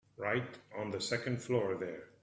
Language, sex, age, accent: English, male, 50-59, United States English